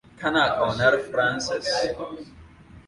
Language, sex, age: Hausa, male, 19-29